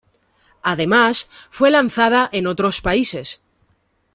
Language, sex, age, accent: Spanish, female, 19-29, España: Centro-Sur peninsular (Madrid, Toledo, Castilla-La Mancha)